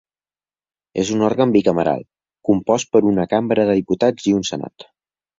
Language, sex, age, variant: Catalan, male, under 19, Central